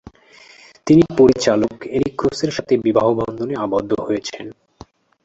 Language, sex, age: Bengali, male, 19-29